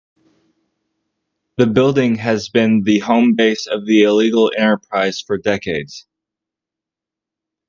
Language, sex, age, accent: English, male, 19-29, United States English